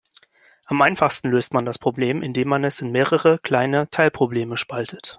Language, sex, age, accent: German, male, 19-29, Deutschland Deutsch